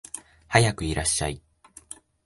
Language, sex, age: Japanese, male, under 19